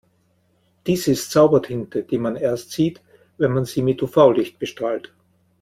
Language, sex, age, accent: German, male, 50-59, Österreichisches Deutsch